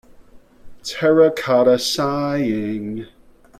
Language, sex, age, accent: English, male, 40-49, United States English